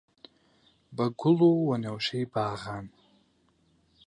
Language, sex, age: Central Kurdish, male, 19-29